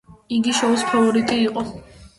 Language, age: Georgian, under 19